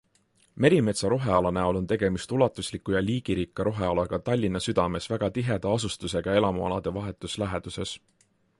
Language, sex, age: Estonian, male, 19-29